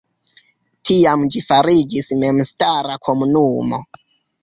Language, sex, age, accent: Esperanto, male, 19-29, Internacia